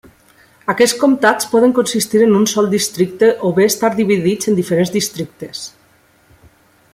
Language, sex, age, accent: Catalan, female, 30-39, valencià